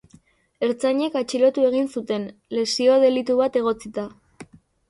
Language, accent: Basque, Mendebalekoa (Araba, Bizkaia, Gipuzkoako mendebaleko herri batzuk)